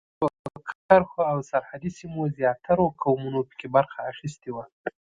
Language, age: Pashto, 19-29